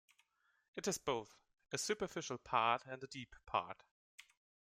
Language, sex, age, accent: English, male, 19-29, England English